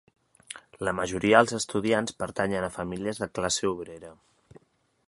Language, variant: Catalan, Central